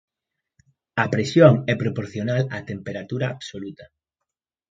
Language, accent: Galician, Central (gheada)